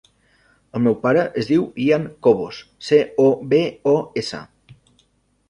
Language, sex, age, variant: Catalan, male, 40-49, Central